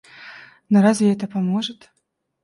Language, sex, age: Russian, female, 19-29